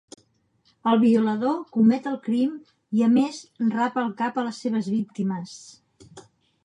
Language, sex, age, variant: Catalan, female, 60-69, Central